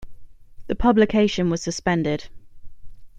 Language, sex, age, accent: English, female, 19-29, England English